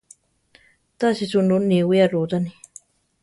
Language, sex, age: Central Tarahumara, female, 30-39